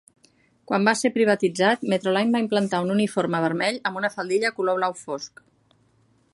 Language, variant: Catalan, Central